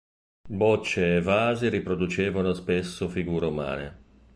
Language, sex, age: Italian, male, 50-59